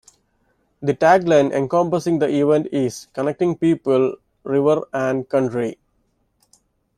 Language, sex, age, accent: English, male, 30-39, India and South Asia (India, Pakistan, Sri Lanka)